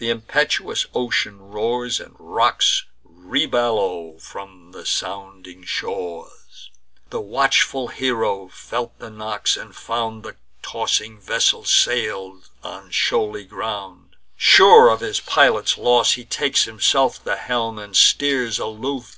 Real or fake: real